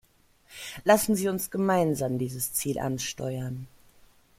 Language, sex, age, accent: German, female, 30-39, Deutschland Deutsch